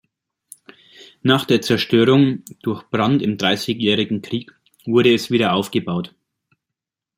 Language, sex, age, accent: German, male, 30-39, Deutschland Deutsch